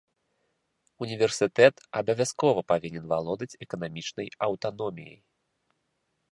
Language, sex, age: Belarusian, male, 30-39